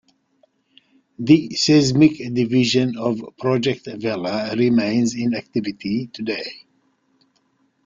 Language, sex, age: English, male, 60-69